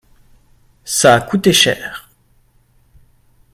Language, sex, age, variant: French, male, 19-29, Français de métropole